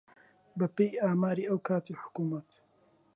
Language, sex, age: Central Kurdish, male, 19-29